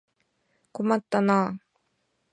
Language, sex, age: Japanese, female, 19-29